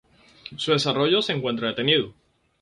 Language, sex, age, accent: Spanish, male, 19-29, Caribe: Cuba, Venezuela, Puerto Rico, República Dominicana, Panamá, Colombia caribeña, México caribeño, Costa del golfo de México